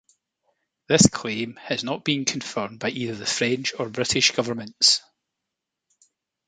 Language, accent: English, Scottish English